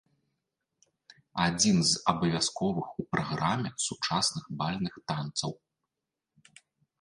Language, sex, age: Belarusian, male, 30-39